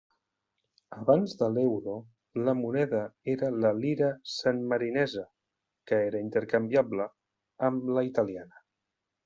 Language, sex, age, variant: Catalan, male, 40-49, Central